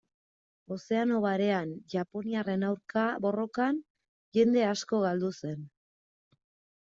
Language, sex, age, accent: Basque, female, 30-39, Erdialdekoa edo Nafarra (Gipuzkoa, Nafarroa)